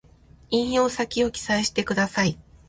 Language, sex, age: Japanese, female, 30-39